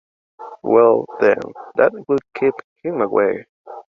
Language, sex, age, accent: English, male, 19-29, United States English